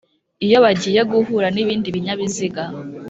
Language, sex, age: Kinyarwanda, female, 19-29